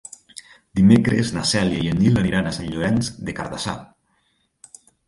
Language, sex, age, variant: Catalan, male, 40-49, Nord-Occidental